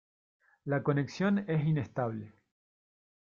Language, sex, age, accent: Spanish, male, 30-39, Rioplatense: Argentina, Uruguay, este de Bolivia, Paraguay